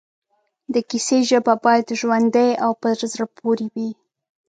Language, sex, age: Pashto, female, 30-39